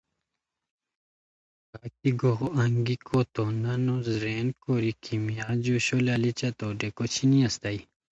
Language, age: Khowar, 19-29